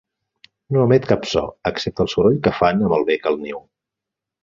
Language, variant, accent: Catalan, Central, Barceloní